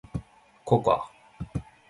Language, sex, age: Japanese, male, under 19